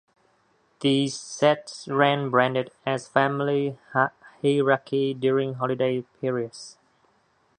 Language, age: English, 30-39